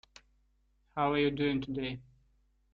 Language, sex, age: English, male, 19-29